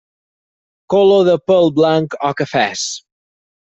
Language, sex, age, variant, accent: Catalan, male, 30-39, Balear, mallorquí